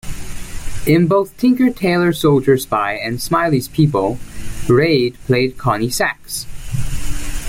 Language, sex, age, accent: English, male, 19-29, United States English